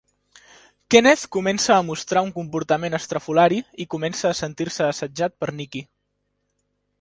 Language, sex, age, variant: Catalan, male, 19-29, Central